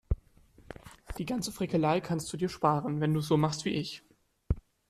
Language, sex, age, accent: German, male, under 19, Deutschland Deutsch